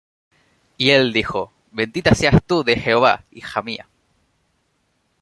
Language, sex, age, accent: Spanish, male, 19-29, España: Islas Canarias